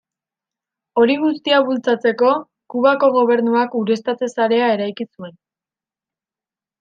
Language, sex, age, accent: Basque, female, under 19, Erdialdekoa edo Nafarra (Gipuzkoa, Nafarroa)